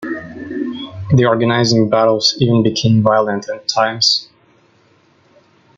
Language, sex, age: English, male, 19-29